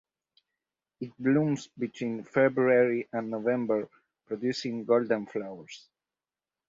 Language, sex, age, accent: English, male, 19-29, United States English